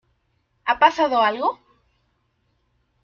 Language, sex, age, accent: Spanish, male, under 19, México